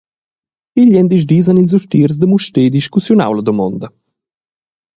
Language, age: Romansh, 19-29